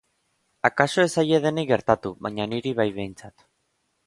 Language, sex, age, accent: Basque, male, 19-29, Erdialdekoa edo Nafarra (Gipuzkoa, Nafarroa)